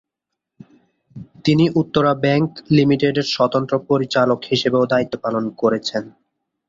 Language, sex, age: Bengali, male, 19-29